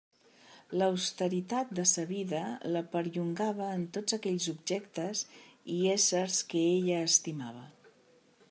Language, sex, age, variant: Catalan, female, 50-59, Central